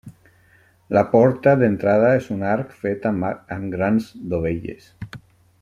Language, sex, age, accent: Catalan, male, 40-49, valencià